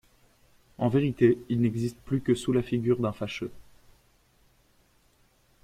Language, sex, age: French, male, 19-29